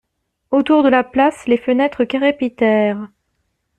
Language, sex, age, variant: French, female, 19-29, Français de métropole